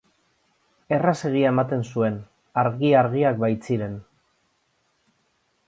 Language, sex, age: Basque, male, 40-49